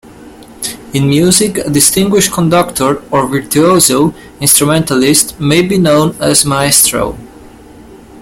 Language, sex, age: English, male, under 19